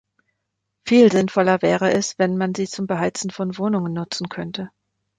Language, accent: German, Deutschland Deutsch